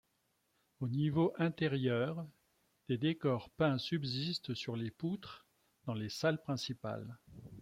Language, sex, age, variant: French, male, 60-69, Français de métropole